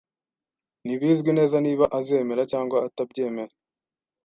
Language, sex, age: Kinyarwanda, male, 19-29